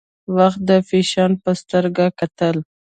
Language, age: Pashto, 19-29